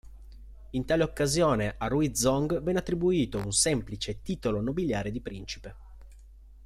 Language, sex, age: Italian, male, 30-39